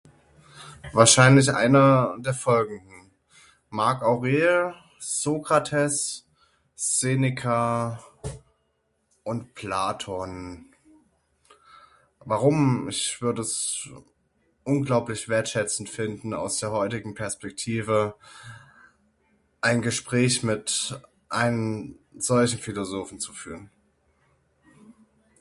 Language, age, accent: German, 30-39, Deutschland Deutsch